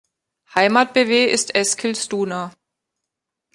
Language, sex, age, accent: German, female, 40-49, Deutschland Deutsch